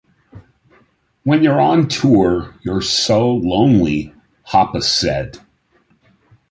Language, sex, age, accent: English, male, 70-79, United States English